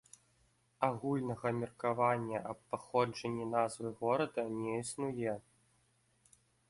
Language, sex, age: Belarusian, male, 19-29